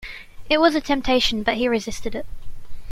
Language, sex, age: English, female, 19-29